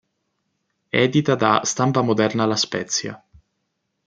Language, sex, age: Italian, male, 19-29